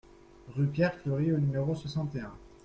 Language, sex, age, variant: French, male, 19-29, Français de métropole